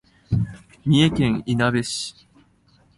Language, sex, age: Japanese, male, 19-29